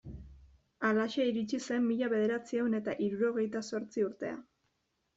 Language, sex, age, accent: Basque, female, 19-29, Mendebalekoa (Araba, Bizkaia, Gipuzkoako mendebaleko herri batzuk)